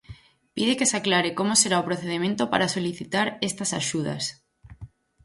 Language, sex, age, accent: Galician, female, 19-29, Normativo (estándar)